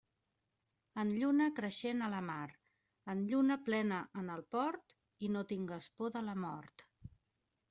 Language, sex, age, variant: Catalan, female, 40-49, Central